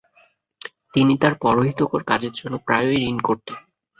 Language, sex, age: Bengali, male, 19-29